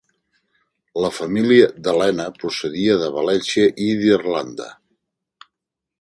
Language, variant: Catalan, Central